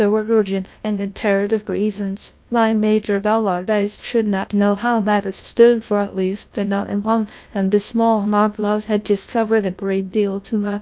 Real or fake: fake